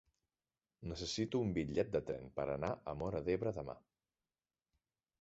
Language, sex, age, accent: Catalan, male, 30-39, central; nord-occidental; septentrional